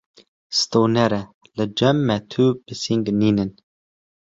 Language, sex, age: Kurdish, male, 19-29